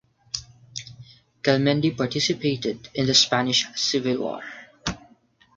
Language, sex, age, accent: English, male, 19-29, United States English; Filipino